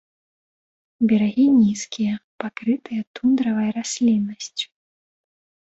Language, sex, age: Belarusian, female, 19-29